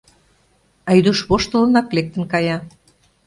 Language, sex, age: Mari, female, 50-59